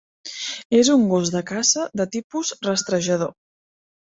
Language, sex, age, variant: Catalan, female, 30-39, Central